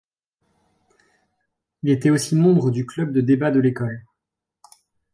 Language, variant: French, Français de métropole